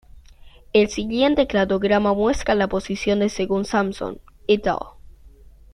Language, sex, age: Spanish, male, under 19